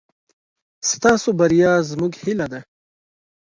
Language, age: Pashto, 30-39